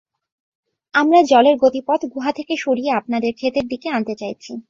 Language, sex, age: Bengali, female, 19-29